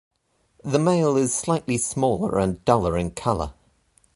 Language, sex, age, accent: English, male, 30-39, New Zealand English